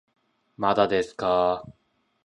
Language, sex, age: Japanese, male, 19-29